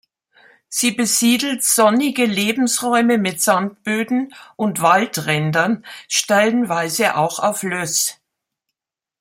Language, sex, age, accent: German, female, 70-79, Deutschland Deutsch